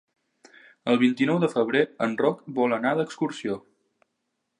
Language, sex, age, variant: Catalan, male, 19-29, Nord-Occidental